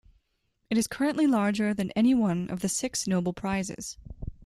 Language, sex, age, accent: English, female, 19-29, United States English